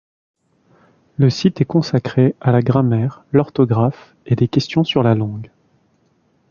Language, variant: French, Français de métropole